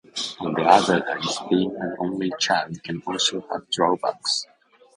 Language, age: English, 19-29